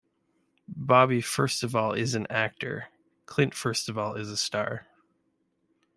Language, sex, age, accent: English, male, 30-39, Canadian English